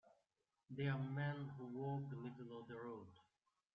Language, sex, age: English, male, 40-49